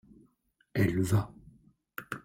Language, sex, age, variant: French, male, 50-59, Français de métropole